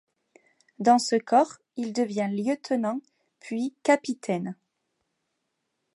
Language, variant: French, Français de métropole